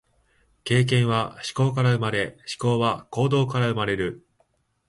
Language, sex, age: Japanese, male, 19-29